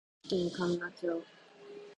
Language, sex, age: Japanese, female, under 19